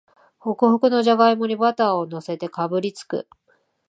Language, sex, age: Japanese, female, 40-49